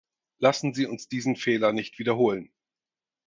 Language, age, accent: German, 40-49, Deutschland Deutsch